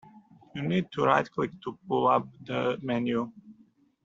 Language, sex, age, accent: English, male, 40-49, Australian English